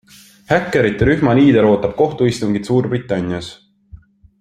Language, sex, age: Estonian, male, 19-29